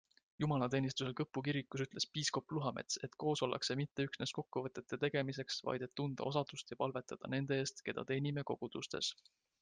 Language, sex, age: Estonian, male, 19-29